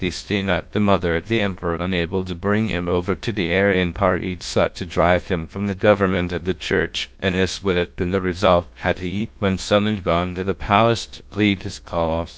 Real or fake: fake